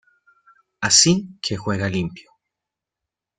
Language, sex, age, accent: Spanish, male, 30-39, Andino-Pacífico: Colombia, Perú, Ecuador, oeste de Bolivia y Venezuela andina